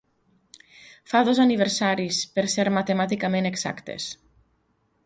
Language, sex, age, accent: Catalan, female, 40-49, valencià